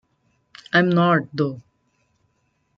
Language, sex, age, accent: English, female, 19-29, India and South Asia (India, Pakistan, Sri Lanka)